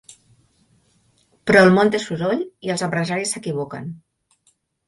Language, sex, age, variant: Catalan, female, 40-49, Central